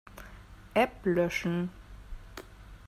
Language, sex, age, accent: German, female, 19-29, Deutschland Deutsch